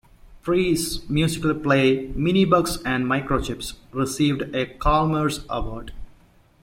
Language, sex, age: English, male, 19-29